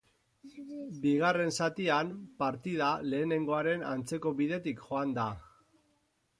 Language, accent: Basque, Mendebalekoa (Araba, Bizkaia, Gipuzkoako mendebaleko herri batzuk)